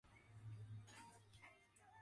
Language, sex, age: English, male, 19-29